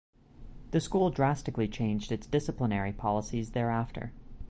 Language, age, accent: English, 19-29, United States English